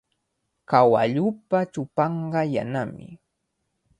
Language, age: Cajatambo North Lima Quechua, 19-29